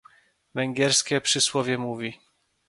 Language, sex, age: Polish, male, 30-39